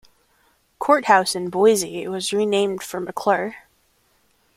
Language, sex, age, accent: English, male, 19-29, United States English